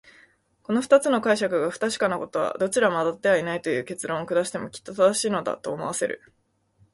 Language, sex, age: Japanese, female, 19-29